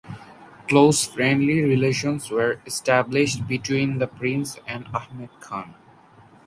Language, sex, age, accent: English, male, under 19, India and South Asia (India, Pakistan, Sri Lanka)